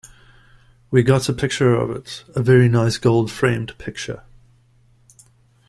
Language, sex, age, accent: English, male, 30-39, Southern African (South Africa, Zimbabwe, Namibia)